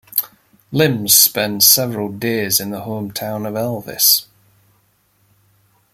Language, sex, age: English, male, 40-49